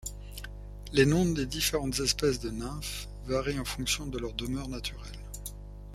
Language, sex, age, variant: French, male, 60-69, Français de métropole